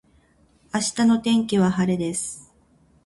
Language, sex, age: Japanese, female, 50-59